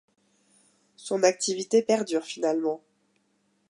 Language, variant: French, Français de métropole